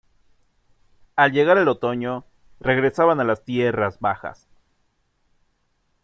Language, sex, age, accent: Spanish, male, 30-39, México